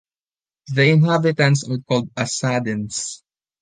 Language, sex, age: English, male, 19-29